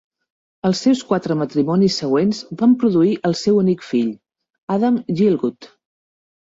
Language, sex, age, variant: Catalan, female, 50-59, Central